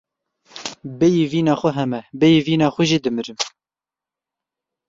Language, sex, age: Kurdish, male, 19-29